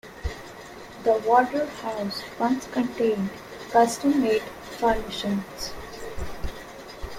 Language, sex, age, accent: English, female, 19-29, India and South Asia (India, Pakistan, Sri Lanka)